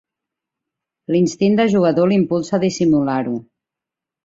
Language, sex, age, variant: Catalan, female, 40-49, Central